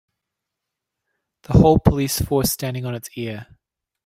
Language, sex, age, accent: English, male, 40-49, New Zealand English